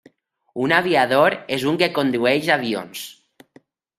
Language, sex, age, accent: Catalan, male, 30-39, valencià